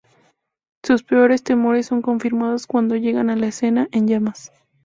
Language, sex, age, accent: Spanish, female, 19-29, México